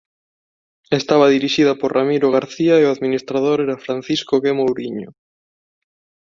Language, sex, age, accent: Galician, male, 19-29, Neofalante